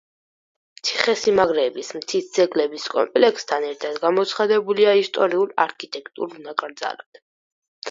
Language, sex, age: Georgian, female, under 19